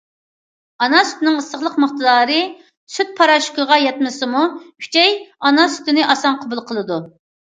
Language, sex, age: Uyghur, female, 40-49